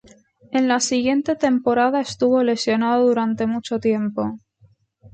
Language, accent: Spanish, España: Centro-Sur peninsular (Madrid, Toledo, Castilla-La Mancha)